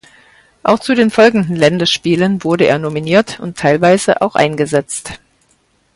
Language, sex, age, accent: German, female, 50-59, Deutschland Deutsch